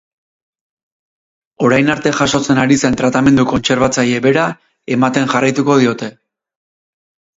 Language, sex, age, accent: Basque, male, 30-39, Erdialdekoa edo Nafarra (Gipuzkoa, Nafarroa)